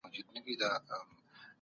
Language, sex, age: Pashto, female, 30-39